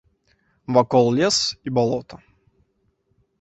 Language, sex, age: Belarusian, male, 19-29